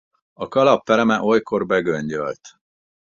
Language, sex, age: Hungarian, male, 40-49